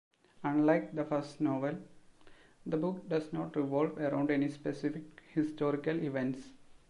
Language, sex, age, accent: English, male, 19-29, India and South Asia (India, Pakistan, Sri Lanka)